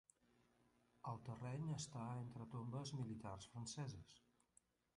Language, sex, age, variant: Catalan, male, 60-69, Central